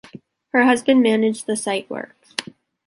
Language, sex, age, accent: English, female, 19-29, United States English